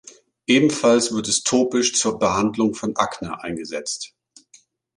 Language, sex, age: German, male, 50-59